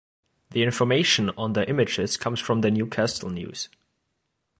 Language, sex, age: English, male, under 19